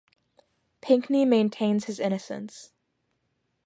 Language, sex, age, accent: English, female, under 19, United States English